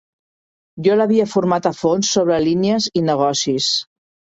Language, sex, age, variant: Catalan, female, 50-59, Central